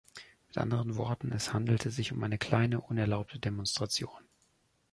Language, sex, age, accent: German, male, 40-49, Deutschland Deutsch